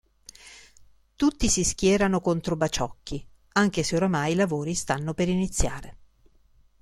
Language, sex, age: Italian, female, 50-59